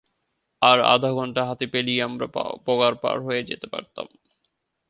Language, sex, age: Bengali, male, 19-29